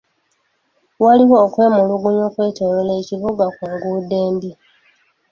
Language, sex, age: Ganda, female, 19-29